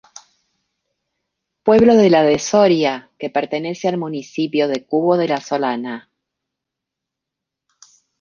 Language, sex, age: Spanish, female, 60-69